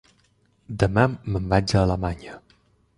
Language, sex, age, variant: Catalan, male, 30-39, Balear